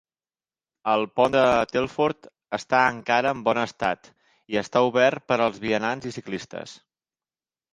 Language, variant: Catalan, Central